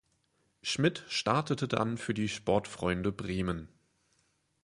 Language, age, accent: German, 19-29, Deutschland Deutsch